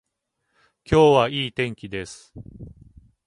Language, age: Japanese, 50-59